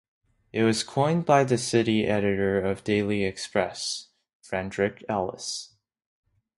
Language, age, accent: English, under 19, Canadian English